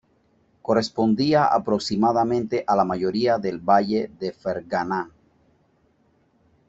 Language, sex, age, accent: Spanish, male, 40-49, Caribe: Cuba, Venezuela, Puerto Rico, República Dominicana, Panamá, Colombia caribeña, México caribeño, Costa del golfo de México